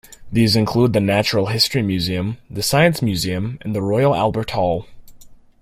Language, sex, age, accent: English, male, under 19, United States English